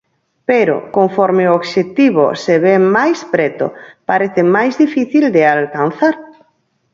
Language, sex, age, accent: Galician, female, 50-59, Normativo (estándar)